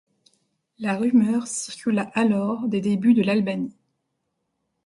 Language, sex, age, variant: French, female, 30-39, Français de métropole